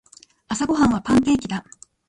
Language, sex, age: Japanese, female, 30-39